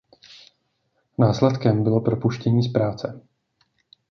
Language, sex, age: Czech, male, 40-49